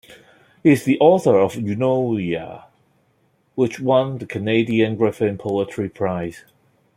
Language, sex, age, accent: English, male, 30-39, Hong Kong English